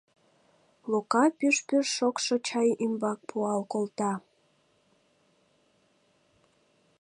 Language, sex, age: Mari, female, 19-29